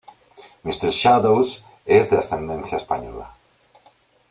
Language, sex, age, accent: Spanish, male, 40-49, España: Norte peninsular (Asturias, Castilla y León, Cantabria, País Vasco, Navarra, Aragón, La Rioja, Guadalajara, Cuenca)